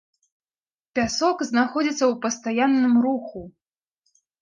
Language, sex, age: Belarusian, female, 30-39